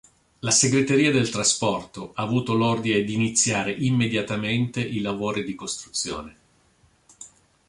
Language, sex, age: Italian, male, 50-59